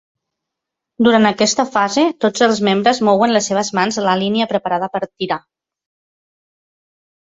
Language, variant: Catalan, Central